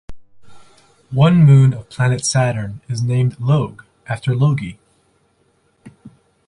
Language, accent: English, United States English